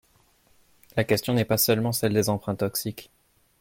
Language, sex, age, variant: French, male, 19-29, Français de métropole